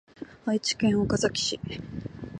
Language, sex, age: Japanese, female, 19-29